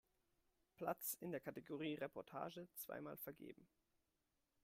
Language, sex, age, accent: German, male, 30-39, Deutschland Deutsch